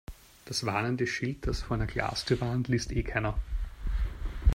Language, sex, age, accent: German, male, 30-39, Österreichisches Deutsch